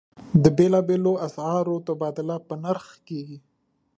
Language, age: Pashto, 19-29